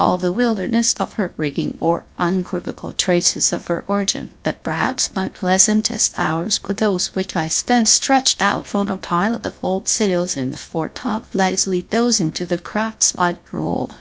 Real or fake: fake